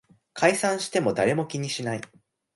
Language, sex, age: Japanese, male, under 19